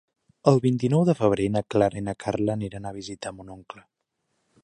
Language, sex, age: Catalan, male, under 19